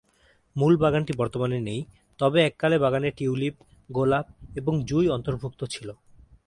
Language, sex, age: Bengali, male, 19-29